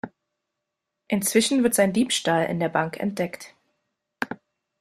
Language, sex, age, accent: German, female, 19-29, Deutschland Deutsch